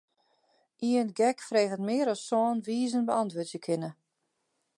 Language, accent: Western Frisian, Klaaifrysk